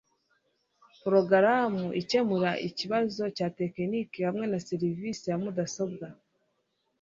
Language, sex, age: Kinyarwanda, female, 30-39